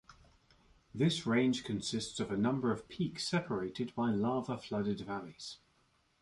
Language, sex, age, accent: English, male, 30-39, England English